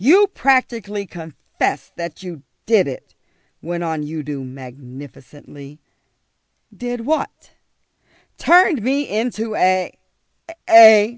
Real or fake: real